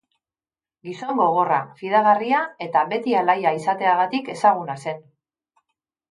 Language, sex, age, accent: Basque, female, 50-59, Mendebalekoa (Araba, Bizkaia, Gipuzkoako mendebaleko herri batzuk)